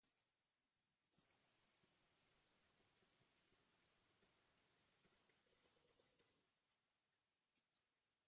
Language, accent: Basque, Mendebalekoa (Araba, Bizkaia, Gipuzkoako mendebaleko herri batzuk)